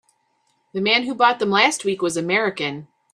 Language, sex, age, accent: English, female, 50-59, United States English